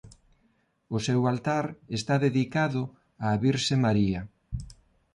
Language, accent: Galician, Neofalante